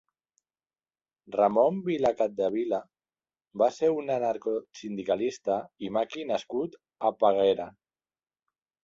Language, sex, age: Catalan, male, 40-49